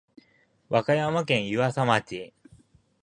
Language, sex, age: Japanese, male, 19-29